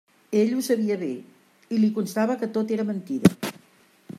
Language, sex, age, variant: Catalan, female, 70-79, Central